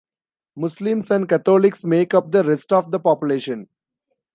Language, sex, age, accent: English, male, 19-29, India and South Asia (India, Pakistan, Sri Lanka)